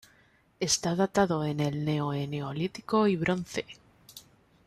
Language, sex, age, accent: Spanish, female, 19-29, España: Islas Canarias